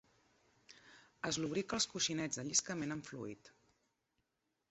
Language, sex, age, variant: Catalan, female, 40-49, Central